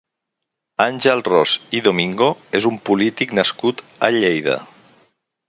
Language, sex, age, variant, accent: Catalan, male, 50-59, Central, Barceloní